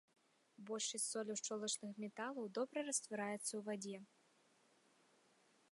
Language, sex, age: Belarusian, female, 19-29